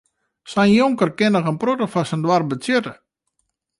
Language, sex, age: Western Frisian, male, 40-49